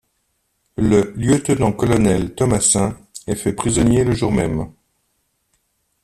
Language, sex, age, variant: French, male, 50-59, Français de métropole